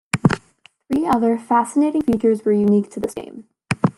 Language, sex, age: English, female, under 19